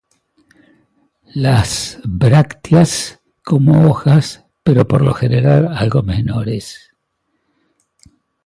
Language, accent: Spanish, Rioplatense: Argentina, Uruguay, este de Bolivia, Paraguay